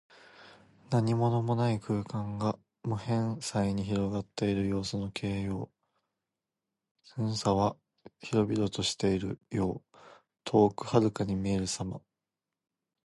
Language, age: Japanese, 19-29